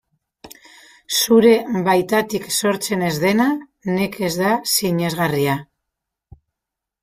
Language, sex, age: Basque, female, 30-39